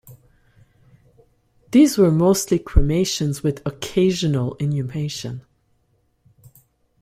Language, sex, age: English, female, 50-59